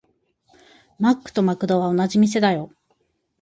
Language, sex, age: Japanese, female, 30-39